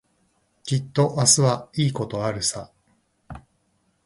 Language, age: Japanese, 40-49